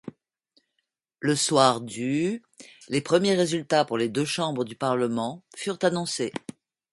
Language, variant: French, Français de métropole